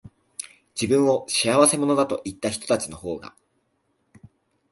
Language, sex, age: Japanese, male, under 19